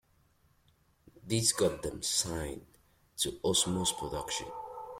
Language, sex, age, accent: English, male, 19-29, England English